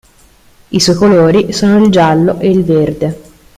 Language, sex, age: Italian, female, 30-39